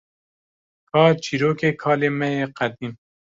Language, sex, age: Kurdish, male, 19-29